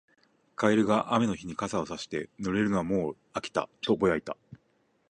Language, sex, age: Japanese, male, 40-49